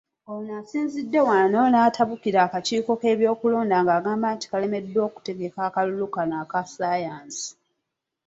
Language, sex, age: Ganda, female, 30-39